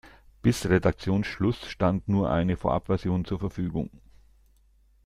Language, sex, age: German, male, 60-69